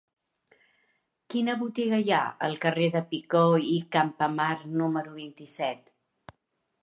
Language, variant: Catalan, Central